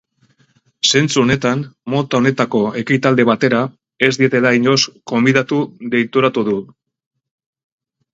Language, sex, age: Basque, female, 40-49